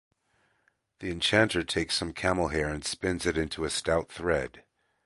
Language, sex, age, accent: English, male, 40-49, United States English